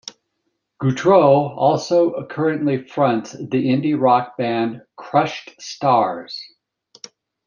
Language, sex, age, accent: English, male, 50-59, United States English